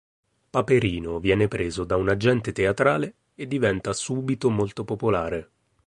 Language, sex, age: Italian, male, 30-39